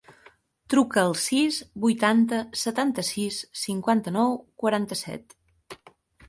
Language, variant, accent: Catalan, Central, Girona